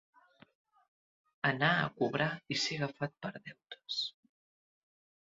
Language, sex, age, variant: Catalan, male, under 19, Central